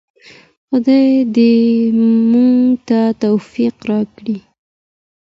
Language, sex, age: Pashto, female, 19-29